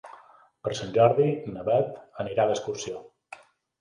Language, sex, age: Catalan, male, 30-39